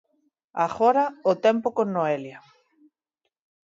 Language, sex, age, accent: Galician, female, 40-49, Normativo (estándar)